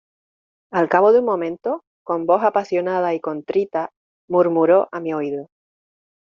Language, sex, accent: Spanish, female, España: Islas Canarias